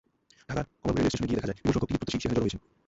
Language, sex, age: Bengali, male, 19-29